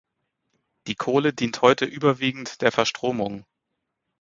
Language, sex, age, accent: German, male, 30-39, Deutschland Deutsch